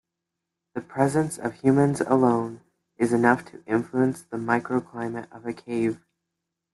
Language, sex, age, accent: English, male, under 19, United States English